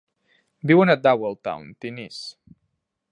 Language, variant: Catalan, Central